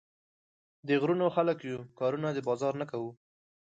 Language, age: Pashto, 19-29